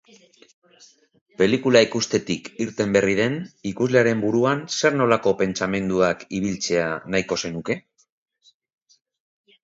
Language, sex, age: Basque, male, 50-59